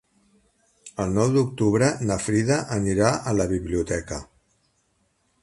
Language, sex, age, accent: Catalan, male, 50-59, Barceloní